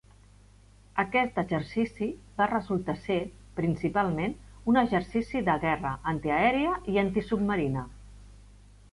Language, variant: Catalan, Central